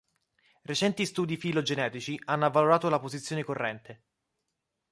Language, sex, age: Italian, male, 19-29